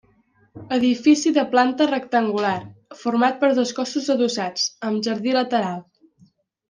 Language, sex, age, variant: Catalan, female, under 19, Central